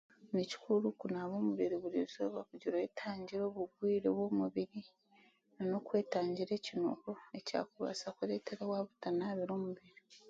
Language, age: Chiga, 19-29